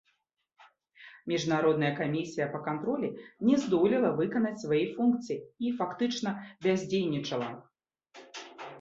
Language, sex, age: Belarusian, female, 30-39